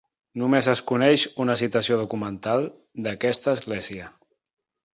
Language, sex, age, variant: Catalan, male, 30-39, Central